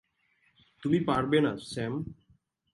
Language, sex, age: Bengali, male, 19-29